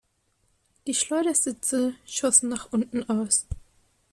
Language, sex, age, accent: German, female, 19-29, Deutschland Deutsch